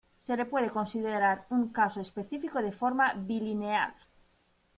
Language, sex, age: Spanish, female, 30-39